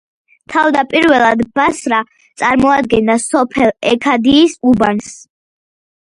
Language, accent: Georgian, ჩვეულებრივი